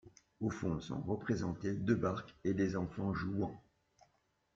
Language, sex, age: French, male, 60-69